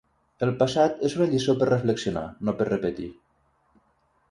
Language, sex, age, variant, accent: Catalan, male, 30-39, Nord-Occidental, nord-occidental; Lleidatà